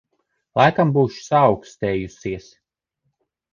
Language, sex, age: Latvian, male, 30-39